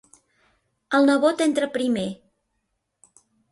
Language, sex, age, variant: Catalan, female, 40-49, Central